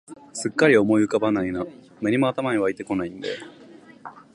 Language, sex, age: Japanese, male, 19-29